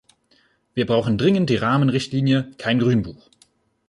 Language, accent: German, Deutschland Deutsch